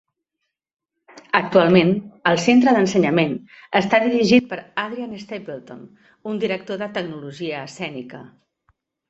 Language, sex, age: Catalan, female, 50-59